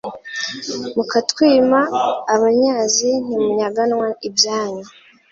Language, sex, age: Kinyarwanda, female, 19-29